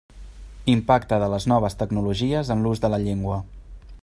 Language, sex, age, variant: Catalan, male, 30-39, Central